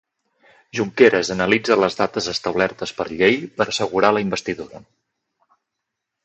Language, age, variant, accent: Catalan, 30-39, Central, central